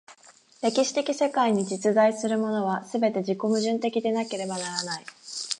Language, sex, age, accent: Japanese, female, 19-29, 関東